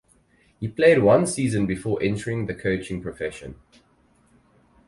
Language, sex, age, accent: English, male, 19-29, Southern African (South Africa, Zimbabwe, Namibia)